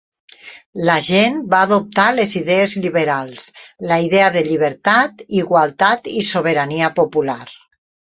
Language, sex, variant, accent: Catalan, female, Central, Barceloní